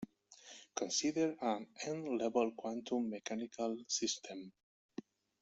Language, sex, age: English, male, 40-49